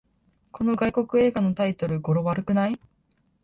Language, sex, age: Japanese, female, under 19